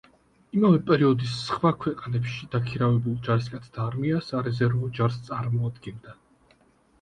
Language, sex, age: Georgian, male, 19-29